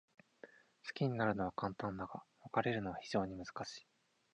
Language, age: Japanese, 19-29